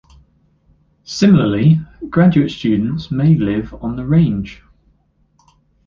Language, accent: English, England English